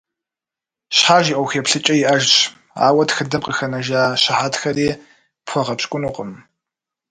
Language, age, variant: Kabardian, 30-39, Адыгэбзэ (Къэбэрдей, Кирил, псоми зэдай)